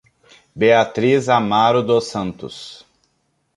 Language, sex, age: Portuguese, male, 30-39